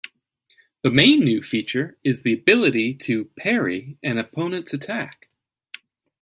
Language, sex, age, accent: English, male, 40-49, United States English